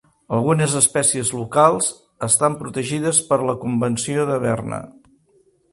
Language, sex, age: Catalan, male, 60-69